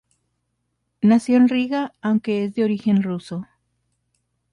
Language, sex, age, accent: Spanish, female, 30-39, México